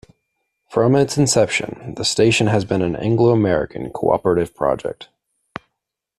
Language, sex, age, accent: English, male, 19-29, United States English